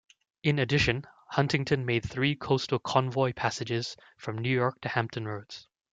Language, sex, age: English, male, 19-29